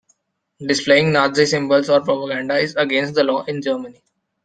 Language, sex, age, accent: English, male, 19-29, India and South Asia (India, Pakistan, Sri Lanka)